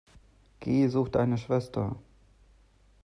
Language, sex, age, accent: German, male, 30-39, Deutschland Deutsch